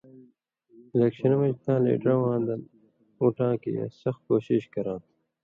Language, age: Indus Kohistani, 19-29